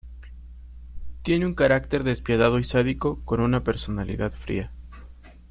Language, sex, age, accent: Spanish, male, 19-29, México